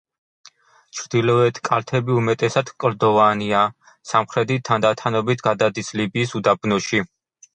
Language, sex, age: Georgian, male, 30-39